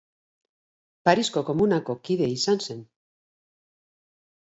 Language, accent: Basque, Mendebalekoa (Araba, Bizkaia, Gipuzkoako mendebaleko herri batzuk)